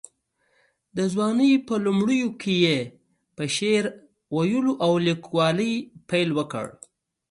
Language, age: Pashto, 30-39